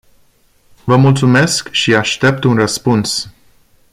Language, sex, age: Romanian, male, 30-39